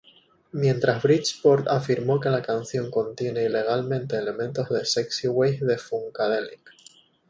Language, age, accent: Spanish, 19-29, España: Islas Canarias